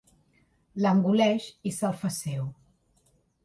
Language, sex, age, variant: Catalan, female, 40-49, Central